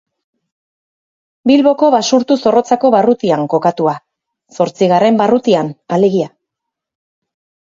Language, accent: Basque, Erdialdekoa edo Nafarra (Gipuzkoa, Nafarroa)